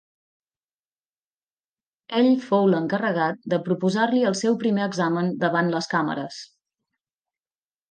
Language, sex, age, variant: Catalan, female, 30-39, Nord-Occidental